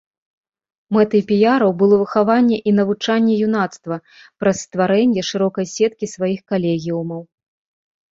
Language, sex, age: Belarusian, female, 30-39